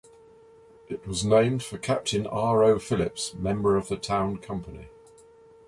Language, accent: English, England English